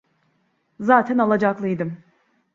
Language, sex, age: Turkish, female, 30-39